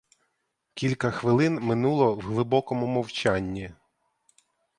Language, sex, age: Ukrainian, male, 30-39